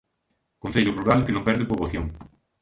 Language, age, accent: Galician, 19-29, Central (gheada)